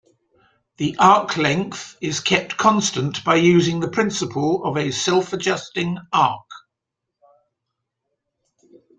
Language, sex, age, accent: English, male, 70-79, England English